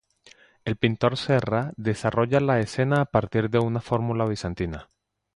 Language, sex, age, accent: Spanish, male, 40-49, Caribe: Cuba, Venezuela, Puerto Rico, República Dominicana, Panamá, Colombia caribeña, México caribeño, Costa del golfo de México